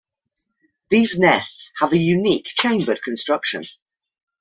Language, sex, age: English, female, 30-39